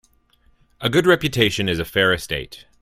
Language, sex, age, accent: English, male, 40-49, United States English